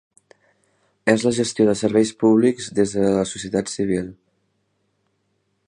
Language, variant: Catalan, Central